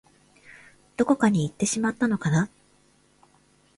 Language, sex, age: Japanese, female, 19-29